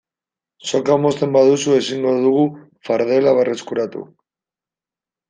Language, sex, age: Basque, male, 19-29